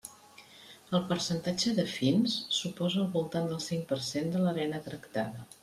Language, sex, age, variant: Catalan, female, 50-59, Central